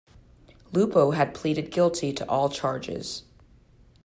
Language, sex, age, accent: English, female, 30-39, United States English